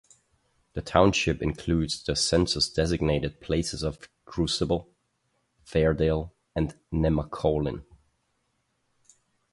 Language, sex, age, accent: English, male, 19-29, United States English